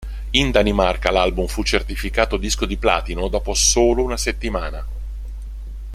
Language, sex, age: Italian, male, 50-59